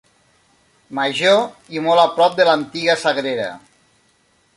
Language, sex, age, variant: Catalan, male, 40-49, Nord-Occidental